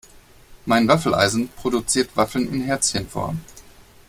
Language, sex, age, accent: German, male, 40-49, Deutschland Deutsch